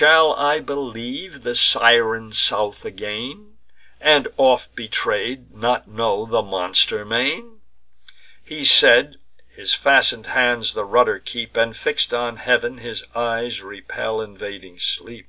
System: none